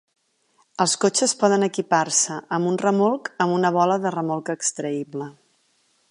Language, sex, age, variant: Catalan, female, 40-49, Central